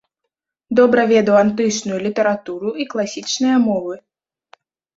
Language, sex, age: Belarusian, female, under 19